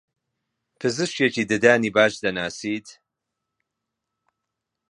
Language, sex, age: Central Kurdish, male, 50-59